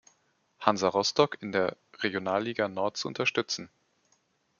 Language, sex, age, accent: German, male, 19-29, Deutschland Deutsch